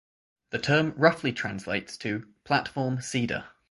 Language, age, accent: English, 19-29, England English; Northern English